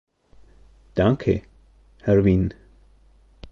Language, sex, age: German, male, 30-39